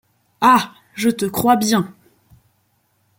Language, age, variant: French, 19-29, Français de métropole